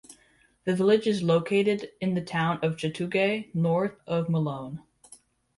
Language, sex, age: English, male, under 19